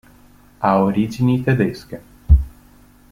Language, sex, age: Italian, male, 30-39